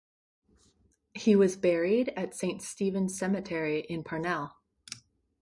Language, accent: English, Canadian English